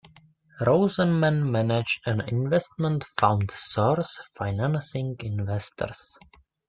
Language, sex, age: English, male, 19-29